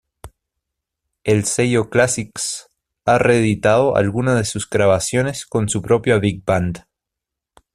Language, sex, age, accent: Spanish, male, 30-39, Chileno: Chile, Cuyo